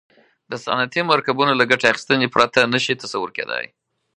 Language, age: Pashto, 40-49